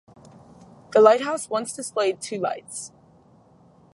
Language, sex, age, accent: English, female, under 19, United States English